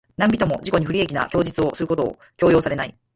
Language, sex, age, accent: Japanese, female, 40-49, 関西弁